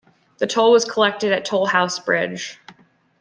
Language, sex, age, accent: English, female, 19-29, United States English